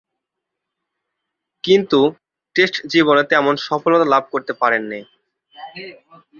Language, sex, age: Bengali, male, 19-29